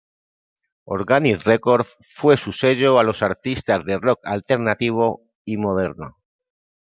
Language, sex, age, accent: Spanish, male, 50-59, España: Centro-Sur peninsular (Madrid, Toledo, Castilla-La Mancha)